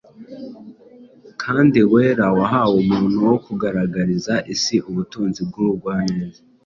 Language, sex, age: Kinyarwanda, male, 19-29